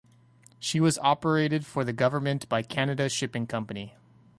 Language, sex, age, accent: English, male, 30-39, United States English